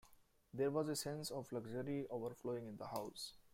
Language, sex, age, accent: English, male, 30-39, India and South Asia (India, Pakistan, Sri Lanka)